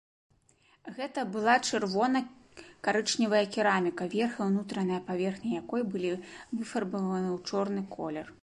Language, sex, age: Belarusian, female, 30-39